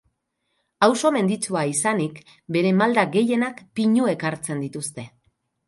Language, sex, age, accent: Basque, female, 50-59, Mendebalekoa (Araba, Bizkaia, Gipuzkoako mendebaleko herri batzuk)